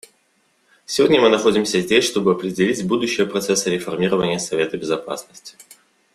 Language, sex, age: Russian, male, 19-29